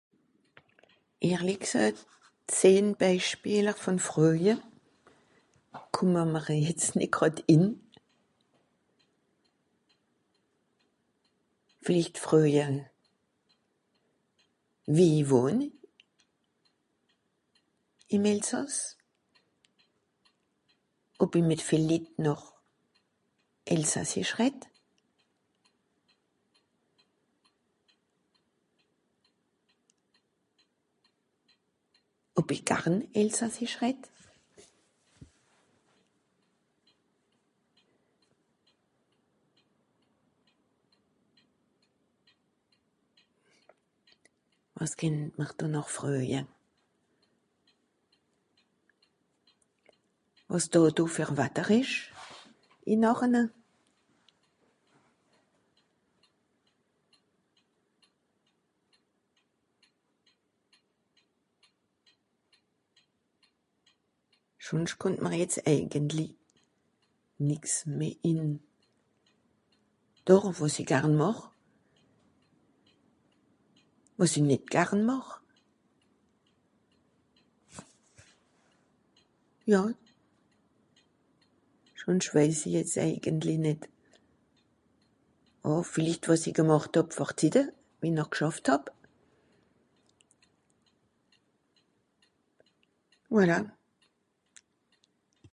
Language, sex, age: Swiss German, female, 70-79